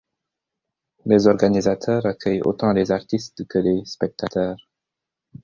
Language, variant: French, Français d'Afrique subsaharienne et des îles africaines